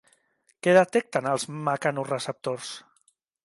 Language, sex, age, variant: Catalan, male, 19-29, Central